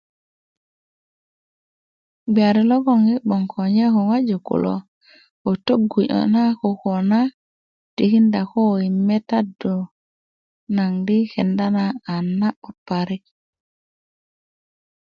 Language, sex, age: Kuku, female, 40-49